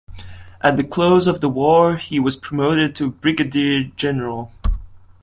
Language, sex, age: English, male, 19-29